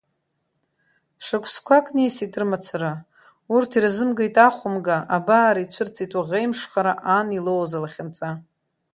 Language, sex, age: Abkhazian, female, 50-59